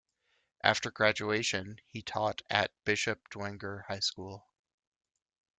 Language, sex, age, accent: English, male, 30-39, United States English